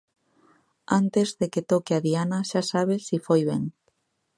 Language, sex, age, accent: Galician, female, 19-29, Normativo (estándar)